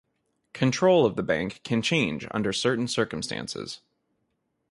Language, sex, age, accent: English, male, 19-29, United States English